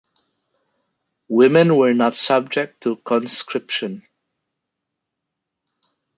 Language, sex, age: English, male, 30-39